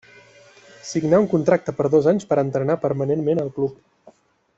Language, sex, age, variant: Catalan, male, 30-39, Central